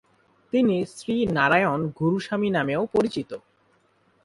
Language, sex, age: Bengali, male, 19-29